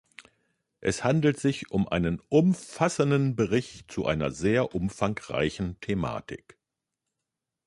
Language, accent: German, Deutschland Deutsch